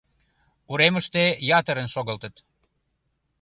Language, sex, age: Mari, male, 30-39